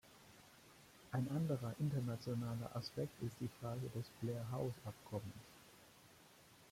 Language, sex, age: German, male, 50-59